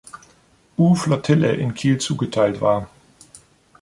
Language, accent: German, Deutschland Deutsch